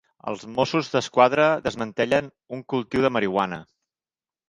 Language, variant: Catalan, Central